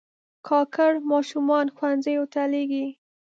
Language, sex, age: Pashto, female, 19-29